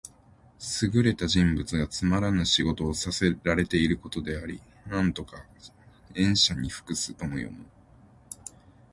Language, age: Japanese, 19-29